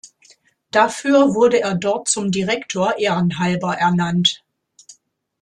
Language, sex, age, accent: German, female, 50-59, Deutschland Deutsch